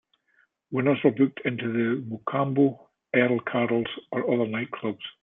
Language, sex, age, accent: English, male, 50-59, Scottish English